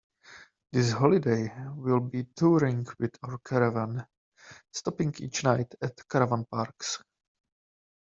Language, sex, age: English, male, 30-39